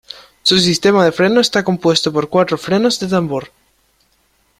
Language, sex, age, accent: Spanish, male, under 19, España: Sur peninsular (Andalucia, Extremadura, Murcia)